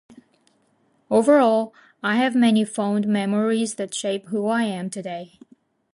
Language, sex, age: English, female, 40-49